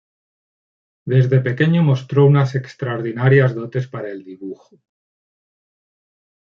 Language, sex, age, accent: Spanish, male, 40-49, España: Norte peninsular (Asturias, Castilla y León, Cantabria, País Vasco, Navarra, Aragón, La Rioja, Guadalajara, Cuenca)